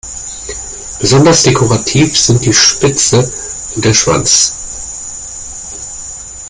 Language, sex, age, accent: German, male, 40-49, Deutschland Deutsch